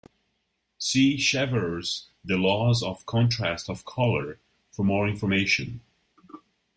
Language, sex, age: English, male, 30-39